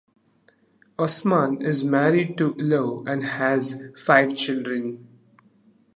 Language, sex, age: English, male, 30-39